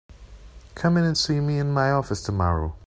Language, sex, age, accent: English, male, 30-39, Hong Kong English